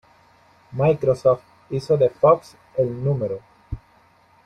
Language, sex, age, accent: Spanish, male, 19-29, Caribe: Cuba, Venezuela, Puerto Rico, República Dominicana, Panamá, Colombia caribeña, México caribeño, Costa del golfo de México